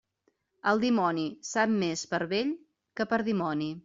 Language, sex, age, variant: Catalan, female, 40-49, Central